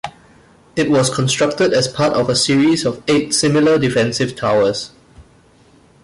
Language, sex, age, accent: English, male, 30-39, Singaporean English